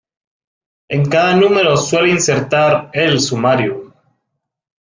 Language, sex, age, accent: Spanish, male, 19-29, América central